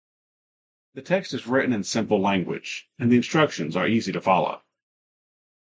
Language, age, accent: English, 30-39, United States English